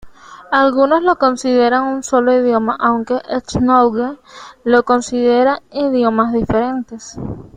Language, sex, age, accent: Spanish, female, under 19, Caribe: Cuba, Venezuela, Puerto Rico, República Dominicana, Panamá, Colombia caribeña, México caribeño, Costa del golfo de México